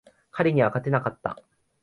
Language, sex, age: Japanese, male, 19-29